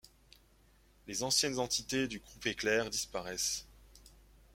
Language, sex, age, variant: French, male, 30-39, Français de métropole